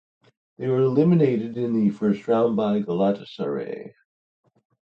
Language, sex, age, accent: English, male, 60-69, United States English